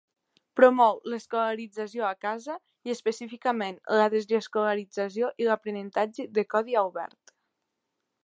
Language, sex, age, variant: Catalan, female, under 19, Nord-Occidental